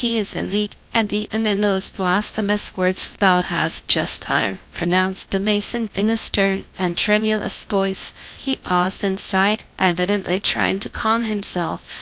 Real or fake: fake